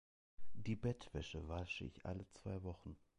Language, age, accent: German, under 19, Deutschland Deutsch